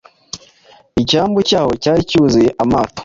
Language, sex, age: Kinyarwanda, male, 19-29